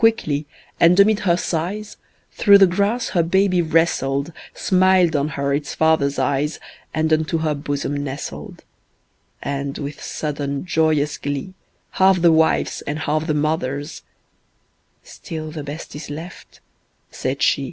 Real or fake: real